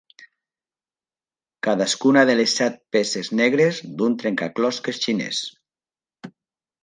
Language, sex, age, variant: Catalan, male, 40-49, Nord-Occidental